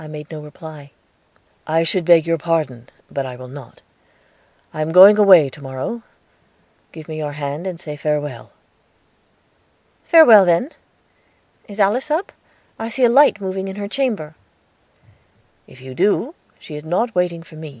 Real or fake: real